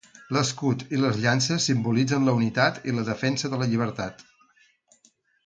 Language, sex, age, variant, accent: Catalan, male, 50-59, Central, central